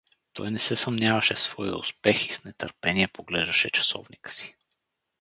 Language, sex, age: Bulgarian, male, 30-39